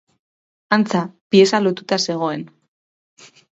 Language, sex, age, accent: Basque, female, 30-39, Mendebalekoa (Araba, Bizkaia, Gipuzkoako mendebaleko herri batzuk)